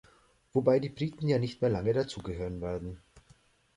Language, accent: German, Österreichisches Deutsch